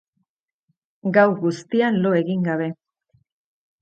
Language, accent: Basque, Erdialdekoa edo Nafarra (Gipuzkoa, Nafarroa)